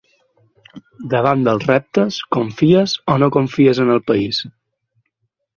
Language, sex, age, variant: Catalan, male, 19-29, Balear